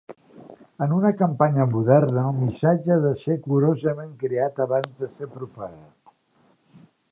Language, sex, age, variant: Catalan, male, 60-69, Central